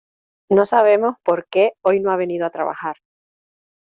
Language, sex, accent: Spanish, female, España: Islas Canarias